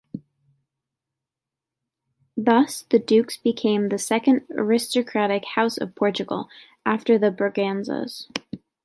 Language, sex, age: English, female, 19-29